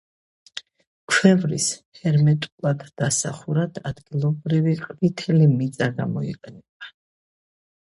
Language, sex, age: Georgian, female, 50-59